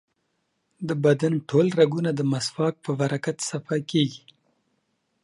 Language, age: Pashto, 19-29